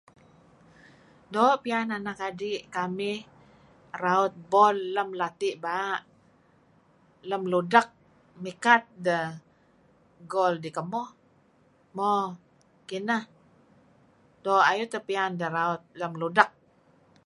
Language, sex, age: Kelabit, female, 60-69